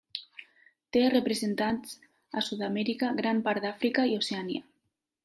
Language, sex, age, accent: Catalan, female, 19-29, valencià